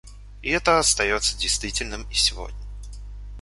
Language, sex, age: Russian, male, 19-29